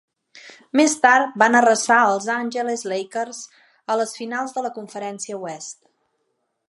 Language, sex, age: Catalan, female, 40-49